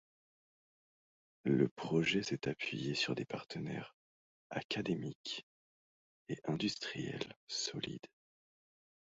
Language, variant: French, Français de métropole